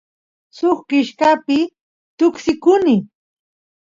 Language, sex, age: Santiago del Estero Quichua, female, 50-59